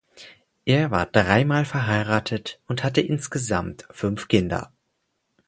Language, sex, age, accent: German, male, under 19, Deutschland Deutsch